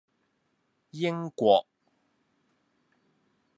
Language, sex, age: Cantonese, male, 19-29